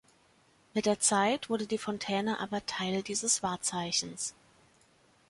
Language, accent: German, Deutschland Deutsch